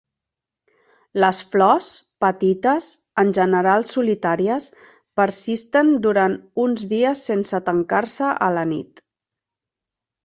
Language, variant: Catalan, Central